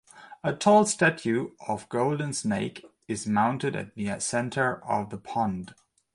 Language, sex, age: English, male, 50-59